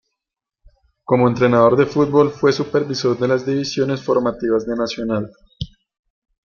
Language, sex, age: Spanish, male, 30-39